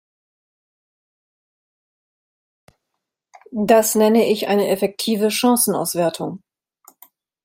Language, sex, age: German, female, 50-59